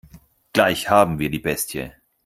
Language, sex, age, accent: German, male, 19-29, Deutschland Deutsch